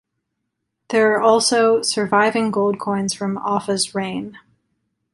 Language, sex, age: English, female, 19-29